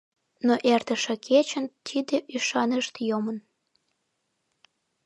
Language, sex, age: Mari, female, 19-29